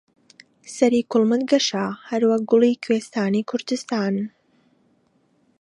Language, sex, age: Central Kurdish, female, 19-29